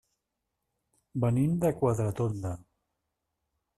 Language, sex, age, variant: Catalan, male, 50-59, Nord-Occidental